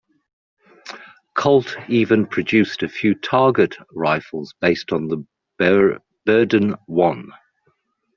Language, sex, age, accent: English, male, 50-59, England English